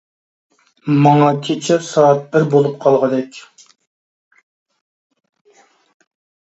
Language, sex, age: Uyghur, female, 19-29